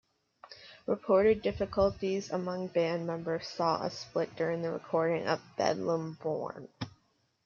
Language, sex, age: English, female, 19-29